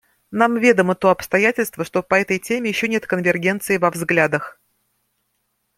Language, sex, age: Russian, female, 50-59